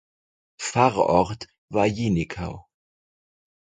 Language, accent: German, Deutschland Deutsch